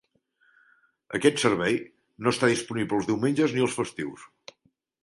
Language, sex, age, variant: Catalan, male, 50-59, Central